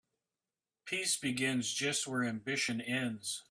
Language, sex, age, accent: English, male, 40-49, Canadian English